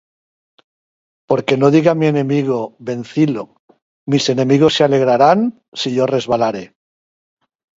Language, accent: Spanish, España: Centro-Sur peninsular (Madrid, Toledo, Castilla-La Mancha)